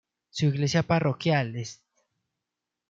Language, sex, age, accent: Spanish, male, 19-29, Andino-Pacífico: Colombia, Perú, Ecuador, oeste de Bolivia y Venezuela andina